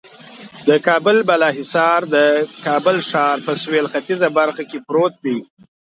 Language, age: Pashto, 19-29